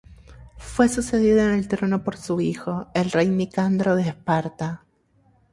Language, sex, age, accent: Spanish, female, 19-29, Caribe: Cuba, Venezuela, Puerto Rico, República Dominicana, Panamá, Colombia caribeña, México caribeño, Costa del golfo de México